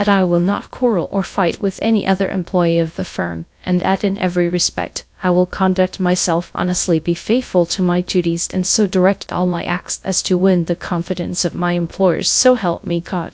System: TTS, GradTTS